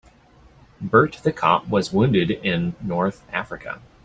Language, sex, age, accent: English, male, 30-39, United States English